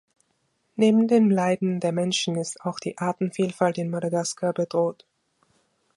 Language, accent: German, Österreichisches Deutsch